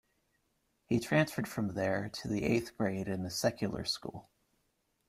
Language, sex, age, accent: English, male, 19-29, United States English